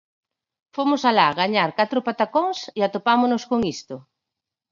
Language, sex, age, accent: Galician, female, 40-49, Normativo (estándar)